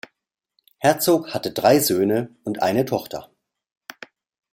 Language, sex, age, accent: German, male, 50-59, Deutschland Deutsch